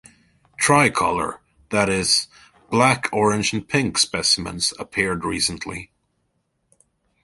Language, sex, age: English, male, 40-49